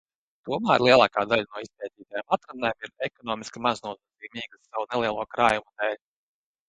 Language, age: Latvian, 30-39